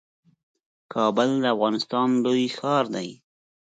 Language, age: Pashto, 30-39